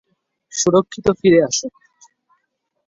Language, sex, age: Bengali, male, 19-29